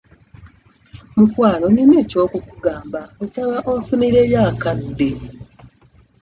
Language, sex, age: Ganda, male, 19-29